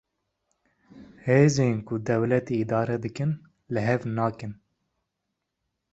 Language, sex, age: Kurdish, male, 19-29